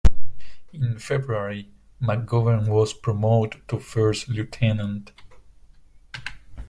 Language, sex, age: English, male, 30-39